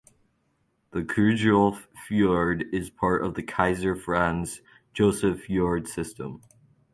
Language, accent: English, United States English